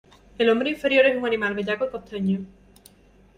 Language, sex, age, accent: Spanish, female, 30-39, España: Sur peninsular (Andalucia, Extremadura, Murcia)